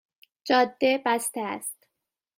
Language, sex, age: Persian, female, 30-39